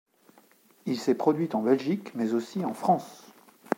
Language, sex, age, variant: French, male, 40-49, Français de métropole